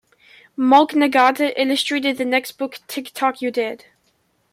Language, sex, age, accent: English, male, under 19, England English